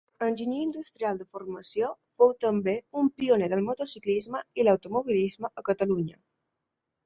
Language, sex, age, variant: Catalan, female, 19-29, Balear